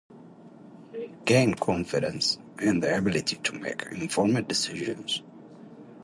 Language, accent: English, United States English